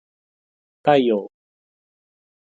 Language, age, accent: Japanese, 19-29, 関西弁